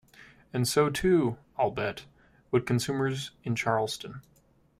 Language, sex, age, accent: English, male, 19-29, United States English